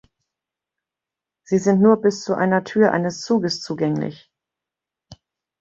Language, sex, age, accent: German, female, 30-39, Deutschland Deutsch